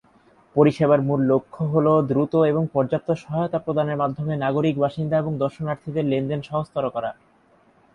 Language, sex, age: Bengali, male, 19-29